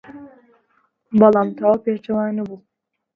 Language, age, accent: Central Kurdish, 19-29, سۆرانی